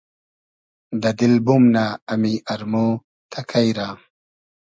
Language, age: Hazaragi, 30-39